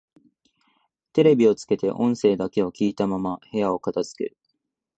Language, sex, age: Japanese, male, 19-29